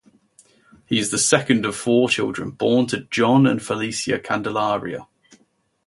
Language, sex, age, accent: English, male, 19-29, England English